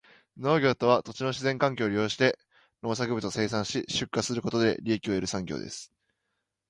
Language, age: Japanese, 19-29